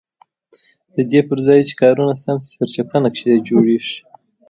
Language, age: Pashto, 19-29